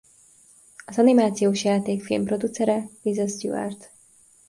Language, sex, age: Hungarian, female, 19-29